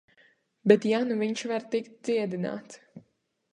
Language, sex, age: Latvian, female, 19-29